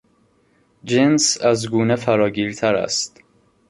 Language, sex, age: Persian, male, 19-29